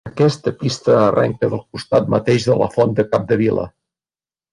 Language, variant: Catalan, Nord-Occidental